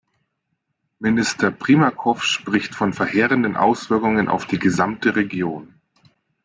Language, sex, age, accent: German, male, 40-49, Deutschland Deutsch